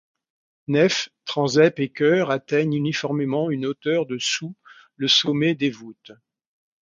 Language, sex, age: French, male, 60-69